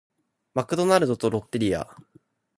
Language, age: Japanese, under 19